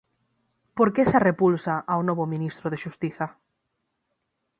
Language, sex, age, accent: Galician, female, 19-29, Atlántico (seseo e gheada); Normativo (estándar)